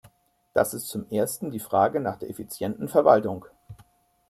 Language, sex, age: German, male, 50-59